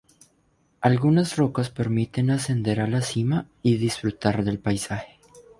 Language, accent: Spanish, Caribe: Cuba, Venezuela, Puerto Rico, República Dominicana, Panamá, Colombia caribeña, México caribeño, Costa del golfo de México